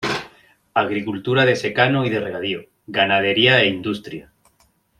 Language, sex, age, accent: Spanish, male, 30-39, España: Sur peninsular (Andalucia, Extremadura, Murcia)